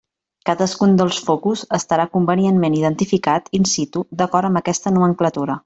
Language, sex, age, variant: Catalan, female, 30-39, Central